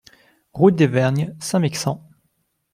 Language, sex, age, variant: French, male, 19-29, Français de métropole